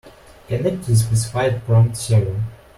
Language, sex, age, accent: English, male, 19-29, United States English